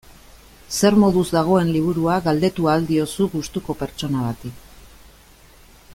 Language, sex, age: Basque, female, 50-59